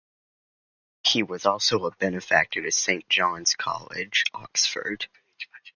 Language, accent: English, United States English